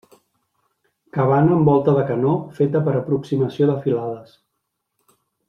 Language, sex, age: Catalan, male, 30-39